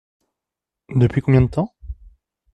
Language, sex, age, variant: French, male, 19-29, Français de métropole